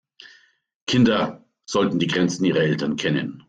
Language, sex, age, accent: German, male, 50-59, Deutschland Deutsch